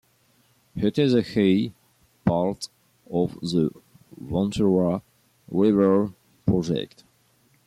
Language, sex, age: English, male, 40-49